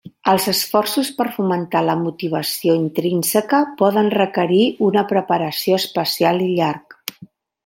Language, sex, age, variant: Catalan, female, 50-59, Central